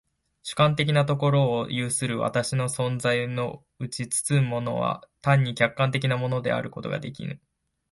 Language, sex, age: Japanese, male, 19-29